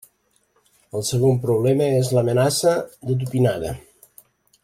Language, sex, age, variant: Catalan, male, 19-29, Nord-Occidental